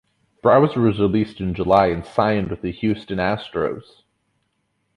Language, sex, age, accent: English, male, 19-29, United States English